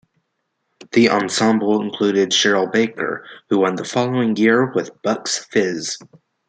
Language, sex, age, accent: English, male, under 19, United States English